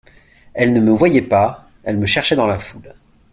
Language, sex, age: French, male, 19-29